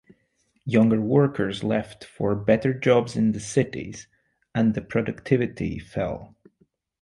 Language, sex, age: English, male, 30-39